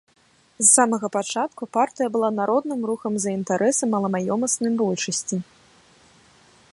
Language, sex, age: Belarusian, female, 19-29